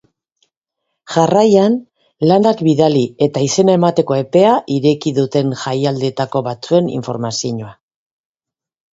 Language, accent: Basque, Mendebalekoa (Araba, Bizkaia, Gipuzkoako mendebaleko herri batzuk)